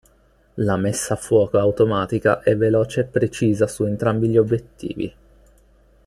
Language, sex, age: Italian, male, 19-29